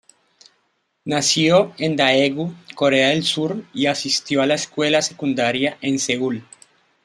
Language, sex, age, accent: Spanish, male, 30-39, Andino-Pacífico: Colombia, Perú, Ecuador, oeste de Bolivia y Venezuela andina